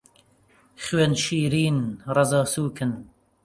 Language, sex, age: Central Kurdish, male, 30-39